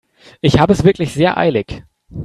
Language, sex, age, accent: German, male, 19-29, Deutschland Deutsch